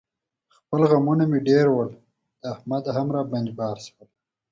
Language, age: Pashto, 30-39